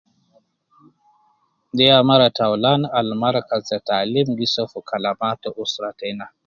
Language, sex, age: Nubi, male, 50-59